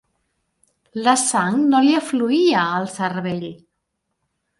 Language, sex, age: Catalan, female, 40-49